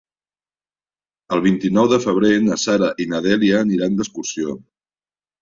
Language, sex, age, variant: Catalan, male, 60-69, Central